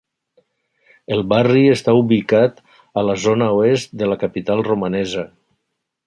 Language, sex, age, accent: Catalan, male, 60-69, valencià